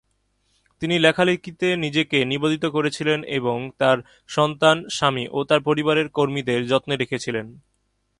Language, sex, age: Bengali, male, 19-29